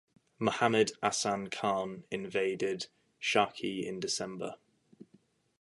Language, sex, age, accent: English, male, 19-29, England English